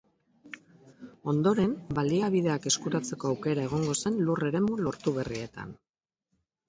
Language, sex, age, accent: Basque, female, 50-59, Mendebalekoa (Araba, Bizkaia, Gipuzkoako mendebaleko herri batzuk)